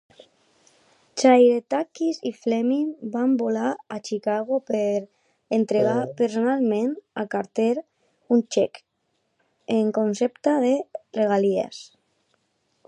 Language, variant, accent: Catalan, Central, central